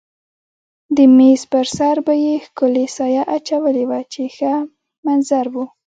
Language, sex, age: Pashto, female, 19-29